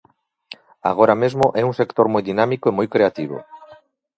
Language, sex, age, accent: Galician, male, 40-49, Oriental (común en zona oriental)